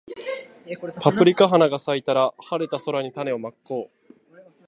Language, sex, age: Japanese, male, 19-29